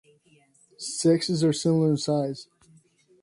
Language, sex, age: English, male, 40-49